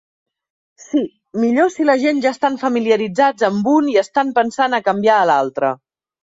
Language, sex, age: Catalan, female, 30-39